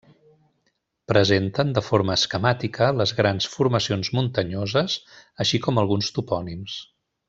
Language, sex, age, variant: Catalan, male, 50-59, Central